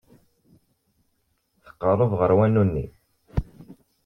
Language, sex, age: Kabyle, male, under 19